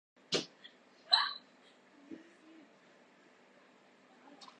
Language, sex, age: Adamawa Fulfulde, female, under 19